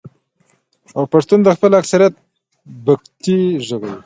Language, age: Pashto, 19-29